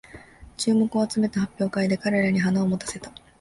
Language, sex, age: Japanese, female, 19-29